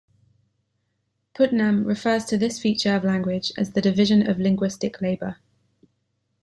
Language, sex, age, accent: English, female, 19-29, England English